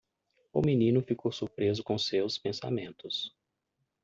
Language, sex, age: Portuguese, male, 30-39